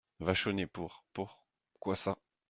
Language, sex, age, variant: French, male, 30-39, Français de métropole